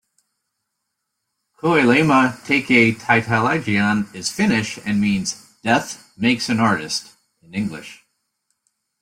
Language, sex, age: English, male, 50-59